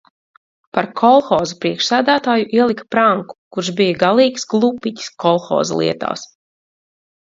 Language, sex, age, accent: Latvian, female, 30-39, Vidus dialekts